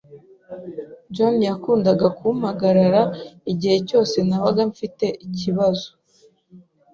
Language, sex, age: Kinyarwanda, female, 19-29